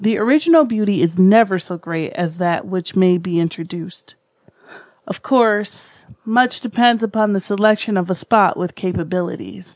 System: none